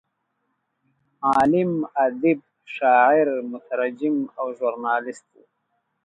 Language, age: Pashto, 30-39